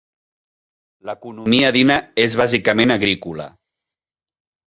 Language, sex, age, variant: Catalan, male, 40-49, Central